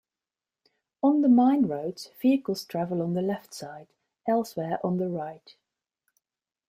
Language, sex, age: English, female, 40-49